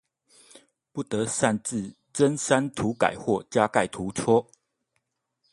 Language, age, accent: Chinese, 30-39, 出生地：宜蘭縣